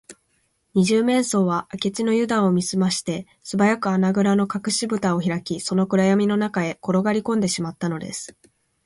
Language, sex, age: Japanese, female, 19-29